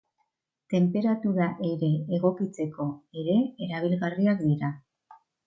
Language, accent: Basque, Mendebalekoa (Araba, Bizkaia, Gipuzkoako mendebaleko herri batzuk)